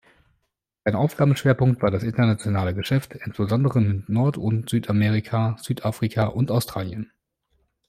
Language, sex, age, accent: German, male, 30-39, Deutschland Deutsch